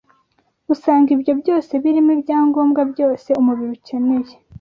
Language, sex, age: Kinyarwanda, female, 19-29